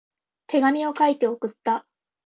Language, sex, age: Japanese, female, 19-29